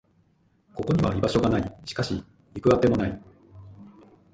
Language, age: Japanese, 50-59